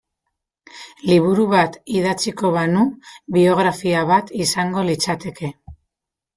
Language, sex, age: Basque, female, 30-39